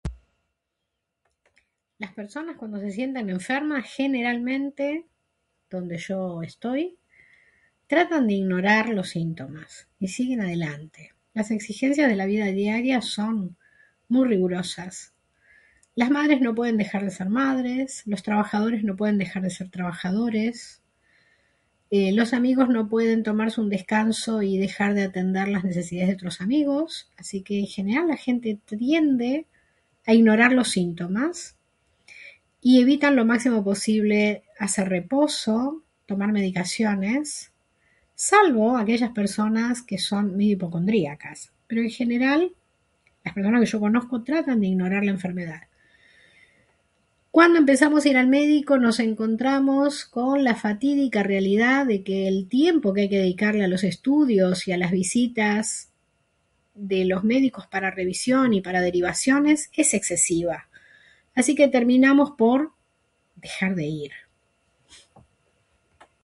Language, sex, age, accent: Spanish, female, 60-69, Rioplatense: Argentina, Uruguay, este de Bolivia, Paraguay